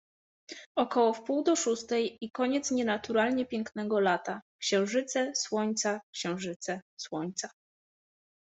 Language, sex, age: Polish, female, 30-39